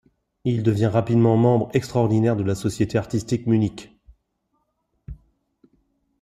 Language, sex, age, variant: French, male, 50-59, Français de métropole